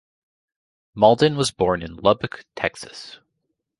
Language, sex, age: English, female, 19-29